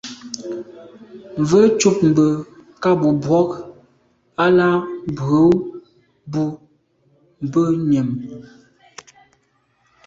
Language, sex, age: Medumba, female, 19-29